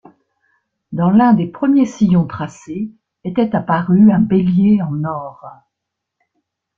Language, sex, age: French, female, 70-79